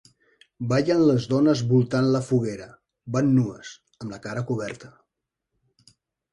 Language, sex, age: Catalan, male, 50-59